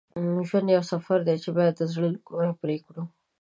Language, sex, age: Pashto, female, 19-29